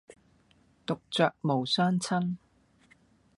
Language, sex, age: Cantonese, female, 40-49